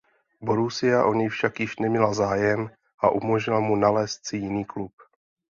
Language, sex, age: Czech, male, 30-39